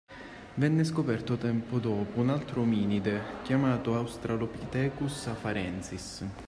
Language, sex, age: Italian, male, 19-29